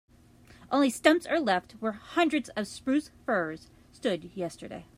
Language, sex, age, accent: English, female, 30-39, United States English